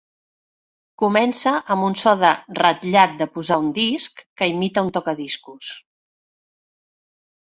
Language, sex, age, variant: Catalan, female, 40-49, Central